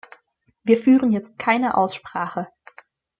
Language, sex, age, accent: German, female, under 19, Deutschland Deutsch